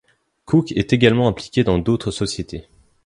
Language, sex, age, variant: French, male, 19-29, Français de métropole